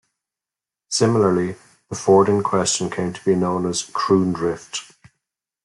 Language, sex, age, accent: English, male, 40-49, Irish English